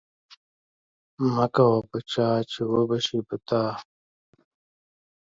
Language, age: Pashto, 40-49